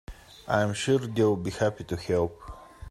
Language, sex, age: English, male, 30-39